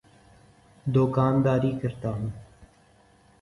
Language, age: Urdu, 19-29